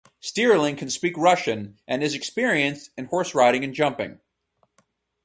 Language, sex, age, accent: English, male, 30-39, United States English